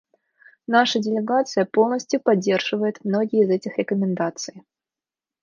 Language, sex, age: Russian, female, 19-29